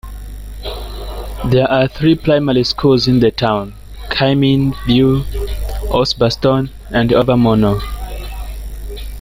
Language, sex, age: English, male, 19-29